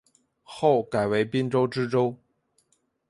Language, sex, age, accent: Chinese, male, 19-29, 出生地：天津市